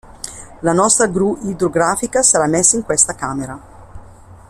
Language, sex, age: Italian, female, 50-59